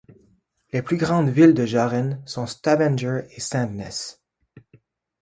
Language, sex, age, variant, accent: French, male, 40-49, Français d'Amérique du Nord, Français du Canada